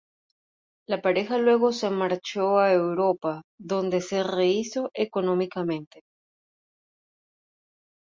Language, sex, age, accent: Spanish, female, 30-39, Caribe: Cuba, Venezuela, Puerto Rico, República Dominicana, Panamá, Colombia caribeña, México caribeño, Costa del golfo de México